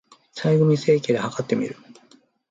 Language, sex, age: Japanese, male, 50-59